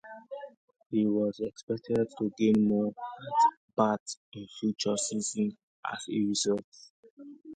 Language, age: English, 19-29